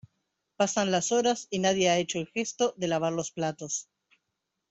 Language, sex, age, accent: Spanish, female, 40-49, Rioplatense: Argentina, Uruguay, este de Bolivia, Paraguay